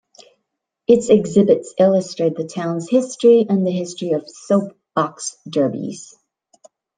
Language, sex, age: English, female, 50-59